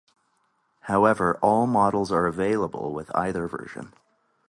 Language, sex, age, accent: English, male, 30-39, United States English